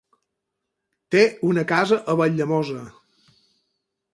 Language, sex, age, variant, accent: Catalan, male, 50-59, Balear, menorquí